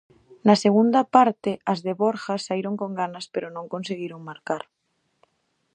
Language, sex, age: Galician, female, 19-29